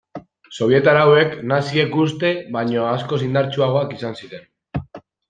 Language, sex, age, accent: Basque, male, under 19, Mendebalekoa (Araba, Bizkaia, Gipuzkoako mendebaleko herri batzuk)